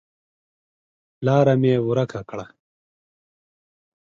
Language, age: Pashto, 30-39